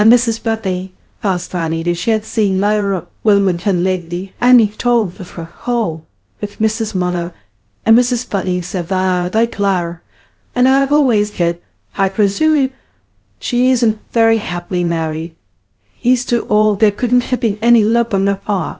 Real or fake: fake